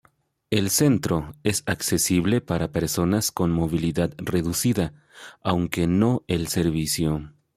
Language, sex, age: Spanish, male, 40-49